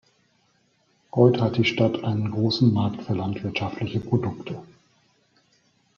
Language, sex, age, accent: German, male, 30-39, Deutschland Deutsch